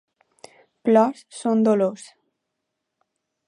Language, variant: Catalan, Balear